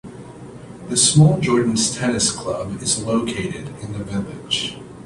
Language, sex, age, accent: English, male, 19-29, United States English